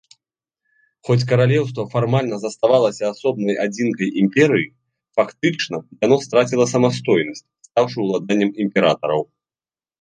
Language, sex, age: Belarusian, male, 30-39